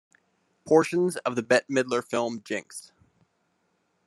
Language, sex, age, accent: English, male, 30-39, United States English